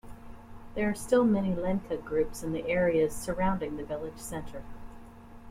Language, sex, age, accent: English, female, 50-59, United States English